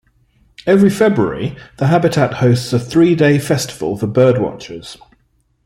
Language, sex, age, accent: English, male, 50-59, England English